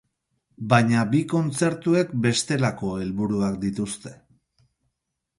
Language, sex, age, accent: Basque, male, 40-49, Mendebalekoa (Araba, Bizkaia, Gipuzkoako mendebaleko herri batzuk)